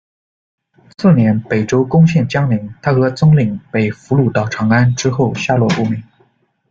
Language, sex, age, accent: Chinese, male, 30-39, 出生地：江苏省